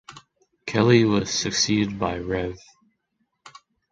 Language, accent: English, United States English